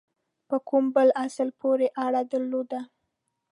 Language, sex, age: Pashto, female, 19-29